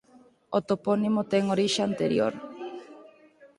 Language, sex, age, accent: Galician, female, 19-29, Normativo (estándar)